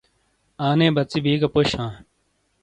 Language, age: Shina, 30-39